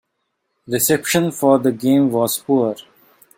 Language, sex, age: English, male, 19-29